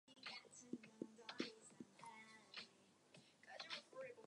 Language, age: English, under 19